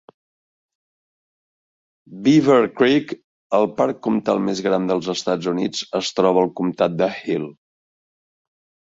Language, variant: Catalan, Central